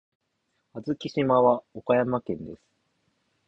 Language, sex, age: Japanese, male, 19-29